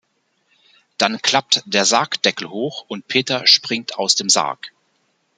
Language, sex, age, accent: German, male, 40-49, Deutschland Deutsch